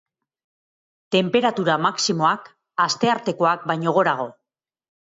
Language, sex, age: Basque, female, 30-39